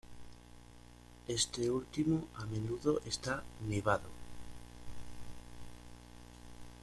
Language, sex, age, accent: Spanish, male, 40-49, España: Norte peninsular (Asturias, Castilla y León, Cantabria, País Vasco, Navarra, Aragón, La Rioja, Guadalajara, Cuenca)